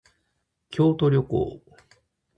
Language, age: Japanese, 40-49